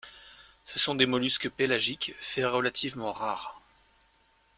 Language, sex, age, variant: French, male, 30-39, Français de métropole